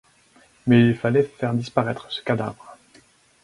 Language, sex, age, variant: French, male, 19-29, Français de métropole